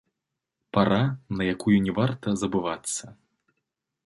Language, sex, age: Belarusian, male, 19-29